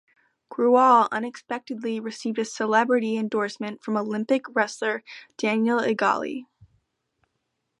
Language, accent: English, United States English